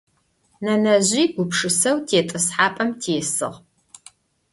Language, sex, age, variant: Adyghe, female, 50-59, Адыгабзэ (Кирил, пстэумэ зэдыряе)